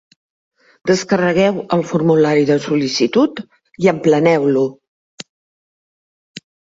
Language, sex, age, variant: Catalan, female, 70-79, Central